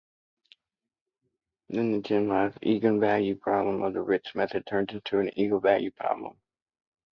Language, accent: English, United States English